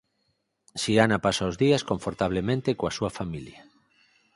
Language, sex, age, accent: Galician, male, 50-59, Central (gheada)